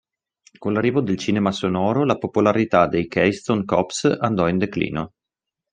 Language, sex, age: Italian, male, 30-39